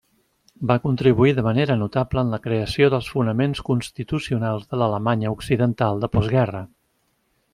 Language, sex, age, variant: Catalan, male, 50-59, Central